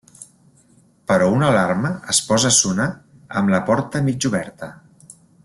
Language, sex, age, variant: Catalan, male, 40-49, Central